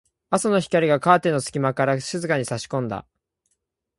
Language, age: Japanese, 19-29